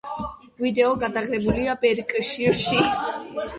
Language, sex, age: Georgian, female, under 19